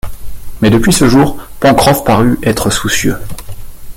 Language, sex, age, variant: French, male, 30-39, Français de métropole